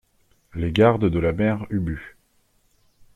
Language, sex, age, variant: French, male, 30-39, Français de métropole